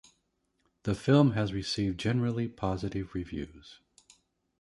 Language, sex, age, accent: English, male, 60-69, United States English